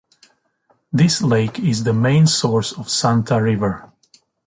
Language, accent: English, England English